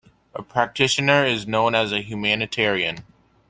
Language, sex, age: English, male, under 19